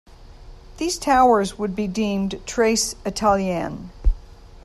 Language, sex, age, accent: English, female, 60-69, United States English